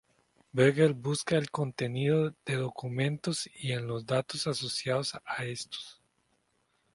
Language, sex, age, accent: Spanish, male, 30-39, América central